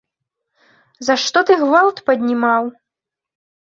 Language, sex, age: Belarusian, female, 19-29